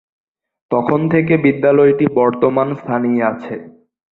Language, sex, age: Bengali, male, under 19